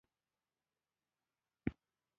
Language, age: Pashto, 19-29